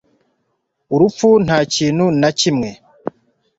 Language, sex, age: Kinyarwanda, male, 30-39